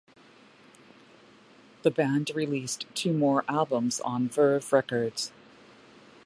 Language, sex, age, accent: English, female, 60-69, United States English